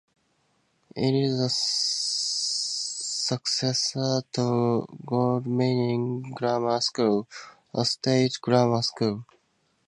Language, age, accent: English, 19-29, United States English